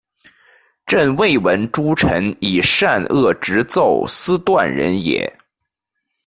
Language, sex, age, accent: Chinese, male, 19-29, 出生地：北京市